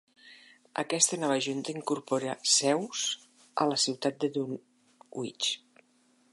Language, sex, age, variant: Catalan, female, 60-69, Central